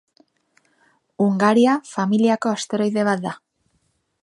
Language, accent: Basque, Mendebalekoa (Araba, Bizkaia, Gipuzkoako mendebaleko herri batzuk)